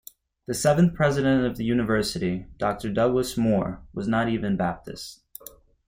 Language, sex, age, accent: English, male, 19-29, United States English